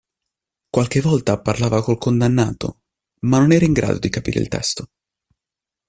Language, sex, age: Italian, male, 19-29